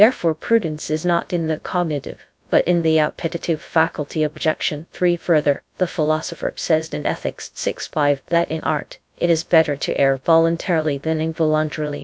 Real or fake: fake